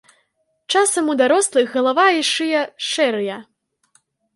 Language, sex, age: Belarusian, female, 19-29